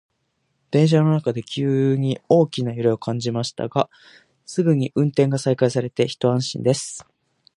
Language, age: Japanese, 19-29